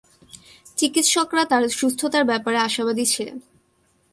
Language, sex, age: Bengali, female, under 19